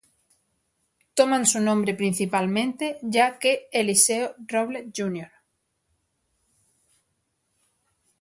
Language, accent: Spanish, España: Sur peninsular (Andalucia, Extremadura, Murcia)